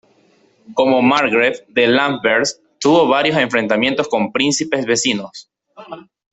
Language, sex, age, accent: Spanish, male, 19-29, Andino-Pacífico: Colombia, Perú, Ecuador, oeste de Bolivia y Venezuela andina